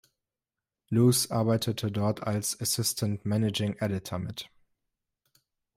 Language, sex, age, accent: German, male, 19-29, Deutschland Deutsch